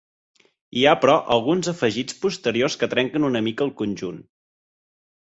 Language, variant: Catalan, Central